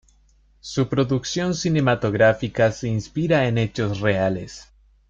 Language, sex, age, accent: Spanish, male, 19-29, España: Centro-Sur peninsular (Madrid, Toledo, Castilla-La Mancha)